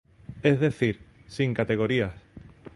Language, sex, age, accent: Spanish, male, 40-49, España: Sur peninsular (Andalucia, Extremadura, Murcia)